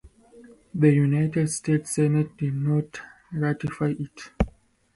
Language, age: English, 19-29